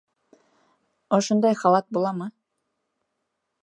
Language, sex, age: Bashkir, female, 19-29